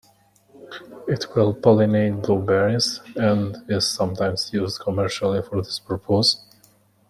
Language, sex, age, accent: English, male, 30-39, United States English